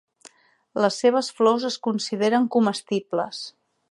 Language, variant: Catalan, Central